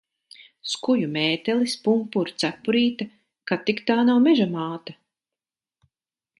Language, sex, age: Latvian, female, 50-59